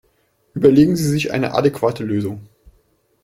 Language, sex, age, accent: German, male, 40-49, Deutschland Deutsch